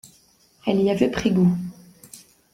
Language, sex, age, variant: French, female, 19-29, Français de métropole